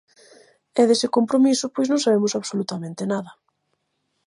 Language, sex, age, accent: Galician, female, 30-39, Central (gheada); Normativo (estándar)